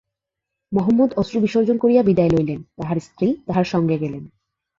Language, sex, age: Bengali, female, 19-29